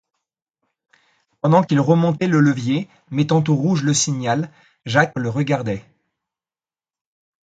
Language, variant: French, Français de métropole